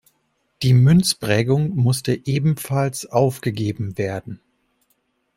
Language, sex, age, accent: German, male, 50-59, Deutschland Deutsch